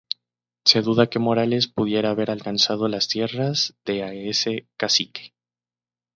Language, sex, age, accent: Spanish, female, 19-29, México